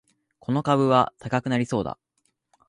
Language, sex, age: Japanese, male, 19-29